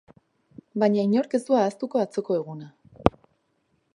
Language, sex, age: Basque, female, 19-29